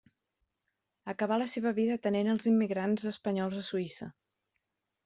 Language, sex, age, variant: Catalan, female, 40-49, Central